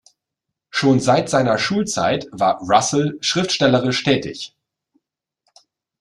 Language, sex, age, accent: German, male, 40-49, Deutschland Deutsch